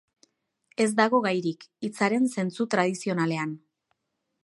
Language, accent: Basque, Mendebalekoa (Araba, Bizkaia, Gipuzkoako mendebaleko herri batzuk)